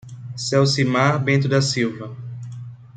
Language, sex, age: Portuguese, male, 30-39